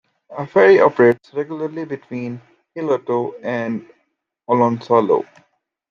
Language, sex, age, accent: English, male, 19-29, United States English